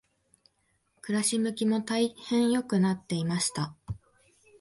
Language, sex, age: Japanese, female, 19-29